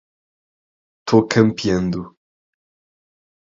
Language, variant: Portuguese, Portuguese (Portugal)